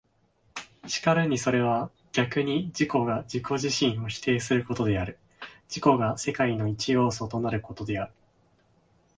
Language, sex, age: Japanese, male, 19-29